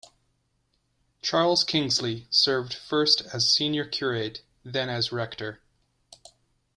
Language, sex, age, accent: English, male, 19-29, United States English